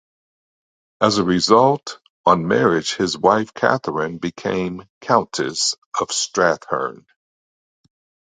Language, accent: English, United States English